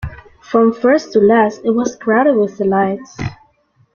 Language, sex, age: English, female, under 19